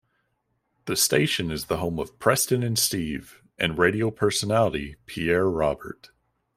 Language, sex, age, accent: English, male, 19-29, United States English